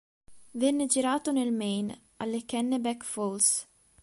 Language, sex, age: Italian, female, 19-29